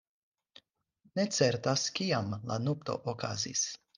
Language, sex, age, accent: Esperanto, male, 19-29, Internacia